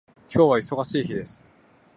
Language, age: Japanese, 30-39